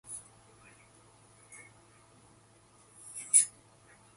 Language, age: English, 19-29